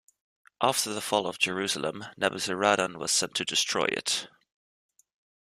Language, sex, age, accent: English, male, 19-29, United States English